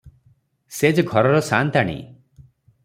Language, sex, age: Odia, male, 30-39